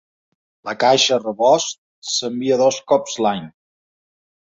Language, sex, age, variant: Catalan, male, 40-49, Balear